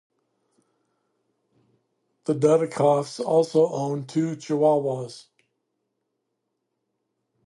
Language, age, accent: English, 60-69, United States English